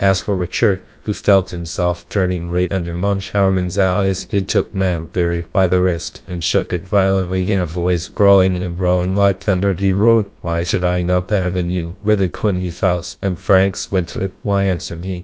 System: TTS, GlowTTS